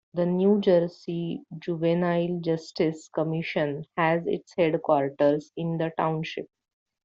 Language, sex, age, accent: English, female, 30-39, India and South Asia (India, Pakistan, Sri Lanka)